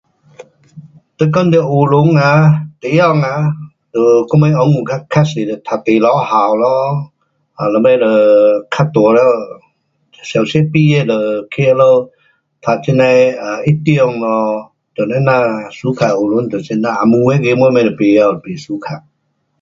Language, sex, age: Pu-Xian Chinese, male, 60-69